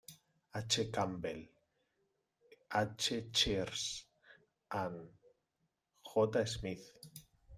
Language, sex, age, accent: Spanish, male, 30-39, España: Sur peninsular (Andalucia, Extremadura, Murcia)